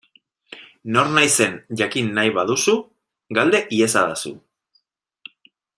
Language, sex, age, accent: Basque, male, 30-39, Mendebalekoa (Araba, Bizkaia, Gipuzkoako mendebaleko herri batzuk)